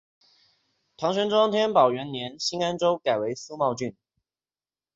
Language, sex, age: Chinese, male, under 19